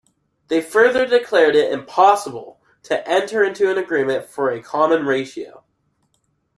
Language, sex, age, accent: English, male, under 19, United States English